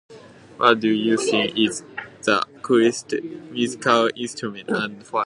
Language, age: English, under 19